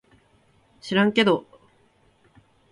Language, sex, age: Japanese, female, 19-29